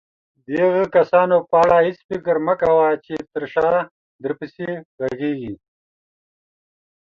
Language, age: Pashto, 40-49